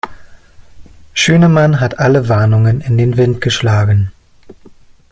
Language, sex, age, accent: German, male, 30-39, Deutschland Deutsch